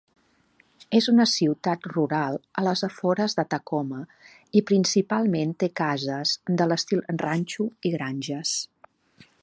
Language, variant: Catalan, Nord-Occidental